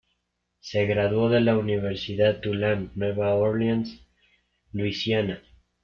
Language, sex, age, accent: Spanish, male, under 19, Andino-Pacífico: Colombia, Perú, Ecuador, oeste de Bolivia y Venezuela andina